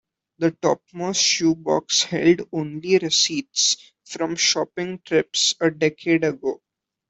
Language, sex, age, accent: English, male, under 19, India and South Asia (India, Pakistan, Sri Lanka)